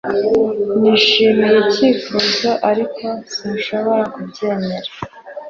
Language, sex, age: Kinyarwanda, female, 19-29